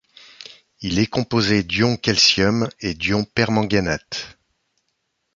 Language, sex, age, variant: French, male, 60-69, Français de métropole